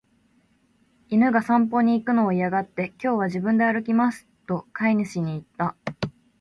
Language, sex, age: Japanese, female, 19-29